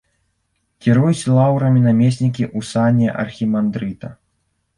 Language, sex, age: Belarusian, male, under 19